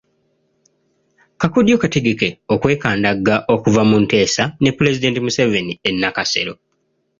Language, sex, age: Ganda, male, 19-29